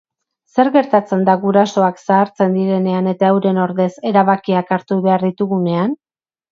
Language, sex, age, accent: Basque, female, 40-49, Erdialdekoa edo Nafarra (Gipuzkoa, Nafarroa)